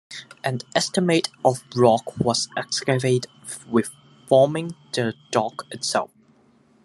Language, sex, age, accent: English, male, under 19, Hong Kong English